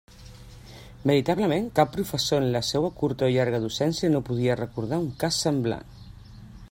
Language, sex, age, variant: Catalan, female, 40-49, Central